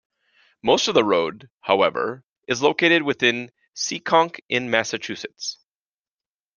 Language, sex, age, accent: English, male, 40-49, United States English